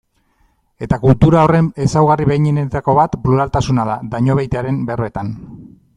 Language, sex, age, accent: Basque, male, 40-49, Mendebalekoa (Araba, Bizkaia, Gipuzkoako mendebaleko herri batzuk)